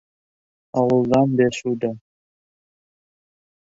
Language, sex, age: Central Kurdish, male, 30-39